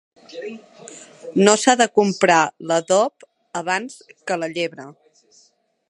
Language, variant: Catalan, Nord-Occidental